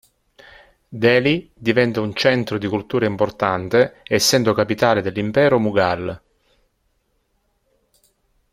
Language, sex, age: Italian, male, 50-59